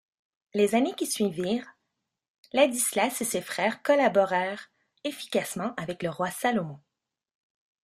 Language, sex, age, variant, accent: French, female, 30-39, Français d'Amérique du Nord, Français du Canada